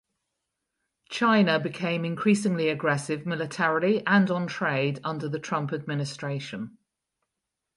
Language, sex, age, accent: English, female, 50-59, Welsh English